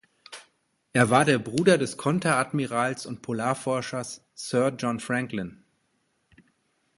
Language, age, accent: German, 40-49, Deutschland Deutsch